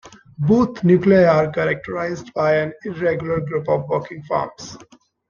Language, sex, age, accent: English, male, 19-29, India and South Asia (India, Pakistan, Sri Lanka)